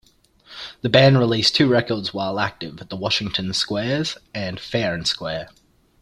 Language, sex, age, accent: English, male, 19-29, Australian English